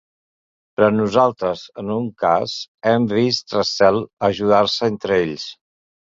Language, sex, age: Catalan, male, 50-59